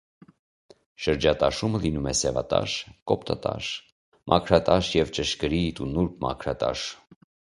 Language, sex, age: Armenian, male, 30-39